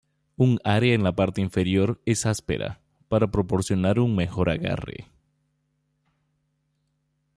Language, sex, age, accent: Spanish, male, 30-39, Rioplatense: Argentina, Uruguay, este de Bolivia, Paraguay